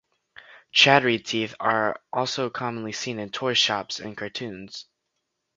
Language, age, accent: English, under 19, United States English